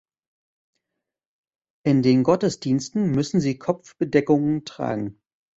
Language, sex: German, male